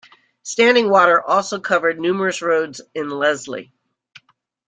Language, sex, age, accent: English, female, 60-69, United States English